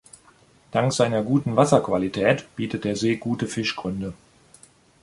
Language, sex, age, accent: German, male, 50-59, Deutschland Deutsch